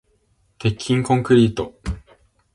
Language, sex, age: Japanese, male, under 19